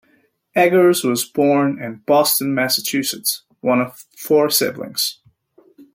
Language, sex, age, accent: English, male, 30-39, United States English